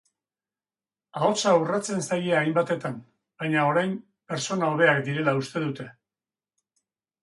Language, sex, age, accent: Basque, male, 70-79, Erdialdekoa edo Nafarra (Gipuzkoa, Nafarroa)